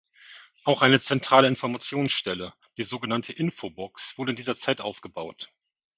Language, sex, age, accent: German, male, 40-49, Deutschland Deutsch